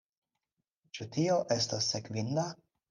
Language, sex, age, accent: Esperanto, male, 19-29, Internacia